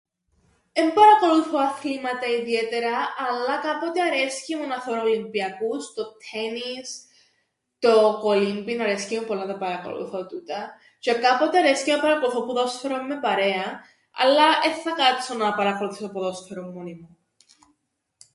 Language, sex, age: Greek, female, 19-29